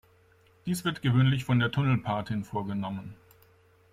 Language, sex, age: German, male, 40-49